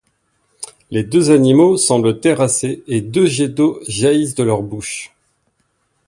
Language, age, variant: French, 40-49, Français de métropole